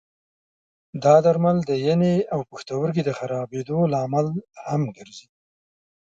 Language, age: Pashto, 60-69